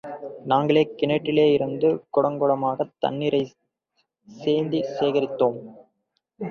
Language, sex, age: Tamil, male, 19-29